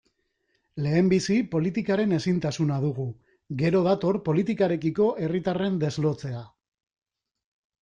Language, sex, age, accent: Basque, male, 40-49, Mendebalekoa (Araba, Bizkaia, Gipuzkoako mendebaleko herri batzuk)